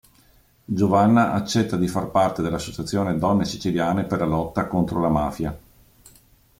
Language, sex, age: Italian, male, 40-49